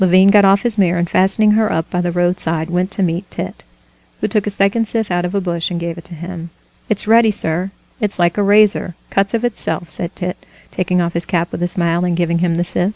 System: none